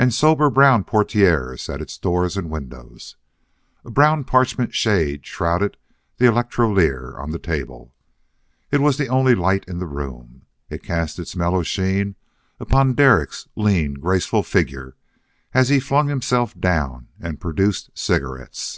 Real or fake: real